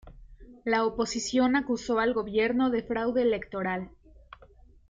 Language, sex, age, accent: Spanish, female, 19-29, México